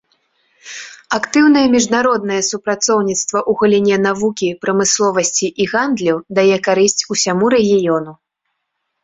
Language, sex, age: Belarusian, female, 19-29